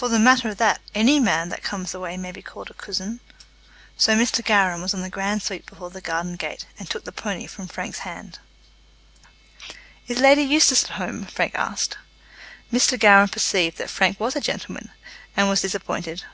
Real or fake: real